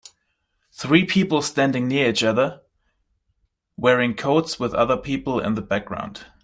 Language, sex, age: English, male, 19-29